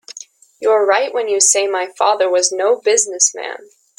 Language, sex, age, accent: English, female, under 19, Canadian English